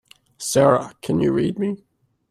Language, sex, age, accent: English, male, 19-29, Canadian English